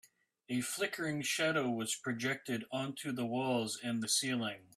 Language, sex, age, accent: English, male, 40-49, Canadian English